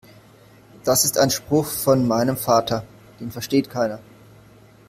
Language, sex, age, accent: German, male, 19-29, Deutschland Deutsch